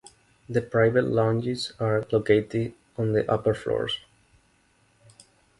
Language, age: English, 19-29